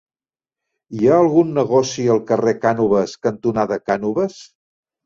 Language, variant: Catalan, Central